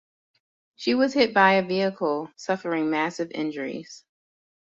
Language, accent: English, United States English